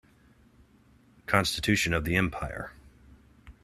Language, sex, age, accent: English, male, 30-39, United States English